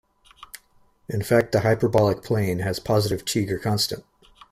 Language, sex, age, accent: English, male, 19-29, United States English